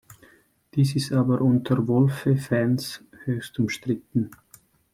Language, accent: German, Schweizerdeutsch